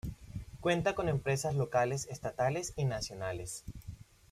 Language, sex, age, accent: Spanish, male, 19-29, Caribe: Cuba, Venezuela, Puerto Rico, República Dominicana, Panamá, Colombia caribeña, México caribeño, Costa del golfo de México